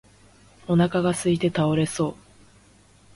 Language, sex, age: Japanese, female, 19-29